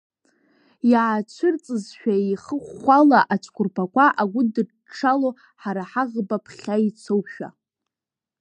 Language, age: Abkhazian, under 19